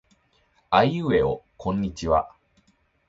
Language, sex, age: Japanese, male, 19-29